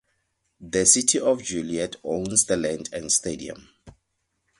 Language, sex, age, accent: English, male, 30-39, Southern African (South Africa, Zimbabwe, Namibia)